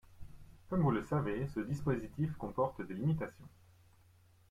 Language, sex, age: French, male, 30-39